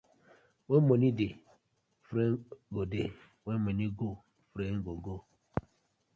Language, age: Nigerian Pidgin, 40-49